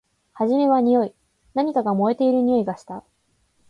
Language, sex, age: Japanese, female, 19-29